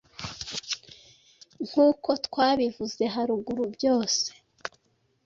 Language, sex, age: Kinyarwanda, female, 30-39